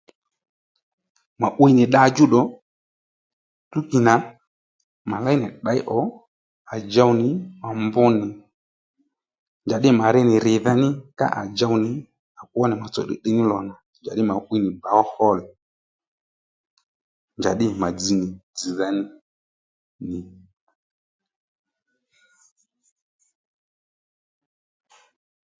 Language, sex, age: Lendu, male, 30-39